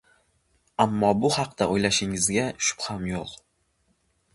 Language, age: Uzbek, 19-29